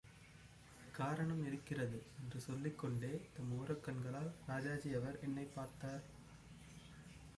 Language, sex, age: Tamil, male, 19-29